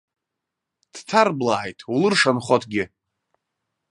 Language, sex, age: Abkhazian, male, 19-29